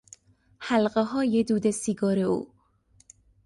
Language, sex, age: Persian, female, 19-29